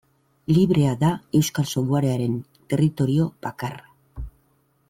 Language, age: Basque, 50-59